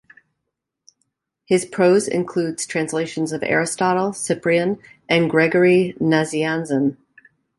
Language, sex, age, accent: English, female, 40-49, United States English